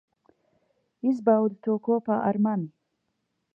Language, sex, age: Latvian, female, 40-49